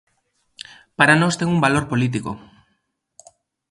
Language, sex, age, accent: Galician, male, 19-29, Normativo (estándar)